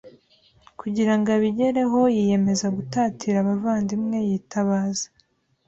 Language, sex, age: Kinyarwanda, female, 19-29